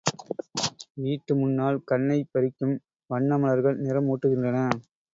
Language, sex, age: Tamil, male, 30-39